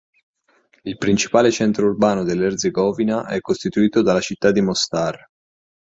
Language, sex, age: Italian, male, 19-29